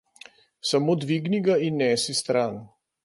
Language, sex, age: Slovenian, male, 60-69